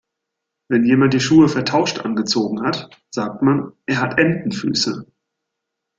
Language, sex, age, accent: German, male, 30-39, Deutschland Deutsch